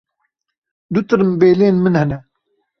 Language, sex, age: Kurdish, male, 19-29